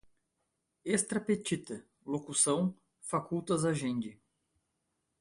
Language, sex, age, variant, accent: Portuguese, male, 30-39, Portuguese (Brasil), Gaucho